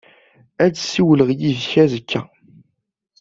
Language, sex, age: Kabyle, male, 19-29